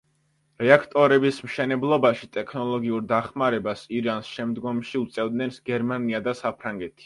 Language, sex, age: Georgian, male, under 19